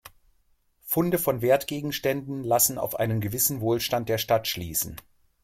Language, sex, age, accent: German, male, 40-49, Deutschland Deutsch